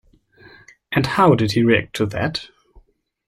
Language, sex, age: English, male, 19-29